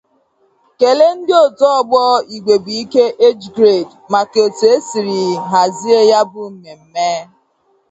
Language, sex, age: Igbo, female, 19-29